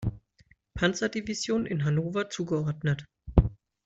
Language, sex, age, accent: German, male, 30-39, Deutschland Deutsch